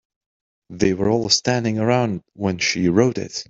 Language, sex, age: English, male, 30-39